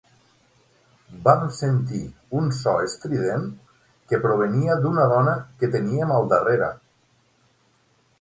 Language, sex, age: Catalan, male, 50-59